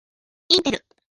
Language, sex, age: Japanese, female, 30-39